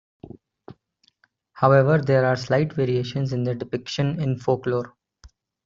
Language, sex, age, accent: English, male, 19-29, India and South Asia (India, Pakistan, Sri Lanka)